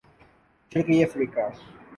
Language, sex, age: Urdu, male, 19-29